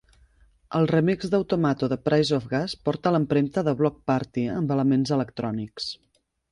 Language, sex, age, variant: Catalan, female, 30-39, Central